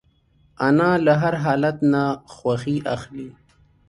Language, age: Pashto, 19-29